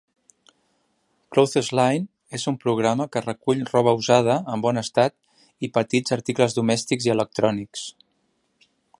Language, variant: Catalan, Central